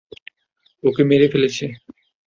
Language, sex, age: Bengali, male, 19-29